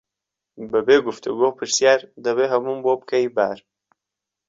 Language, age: Central Kurdish, 19-29